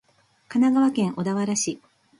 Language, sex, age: Japanese, female, 40-49